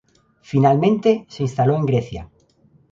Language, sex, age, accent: Spanish, male, 50-59, España: Centro-Sur peninsular (Madrid, Toledo, Castilla-La Mancha)